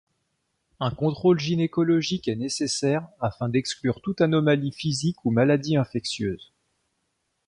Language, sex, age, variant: French, male, 30-39, Français de métropole